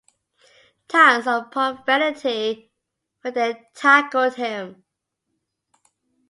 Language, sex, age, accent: English, female, 40-49, Scottish English